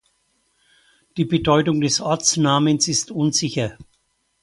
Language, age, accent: German, 70-79, Deutschland Deutsch